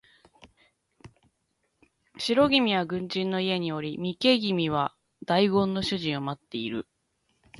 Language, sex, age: Japanese, female, 30-39